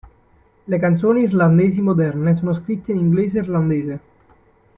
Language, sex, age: Italian, male, 19-29